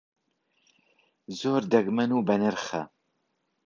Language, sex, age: Central Kurdish, male, 30-39